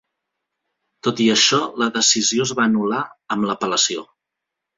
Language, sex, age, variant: Catalan, male, 30-39, Central